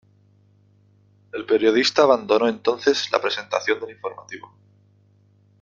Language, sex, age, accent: Spanish, male, 19-29, España: Norte peninsular (Asturias, Castilla y León, Cantabria, País Vasco, Navarra, Aragón, La Rioja, Guadalajara, Cuenca)